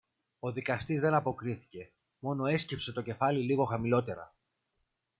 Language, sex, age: Greek, male, 30-39